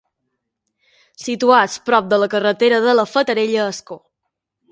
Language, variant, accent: Catalan, Balear, balear